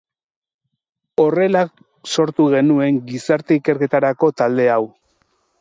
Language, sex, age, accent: Basque, male, 40-49, Erdialdekoa edo Nafarra (Gipuzkoa, Nafarroa)